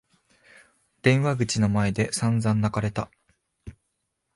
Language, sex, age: Japanese, male, 19-29